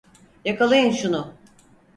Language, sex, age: Turkish, female, 60-69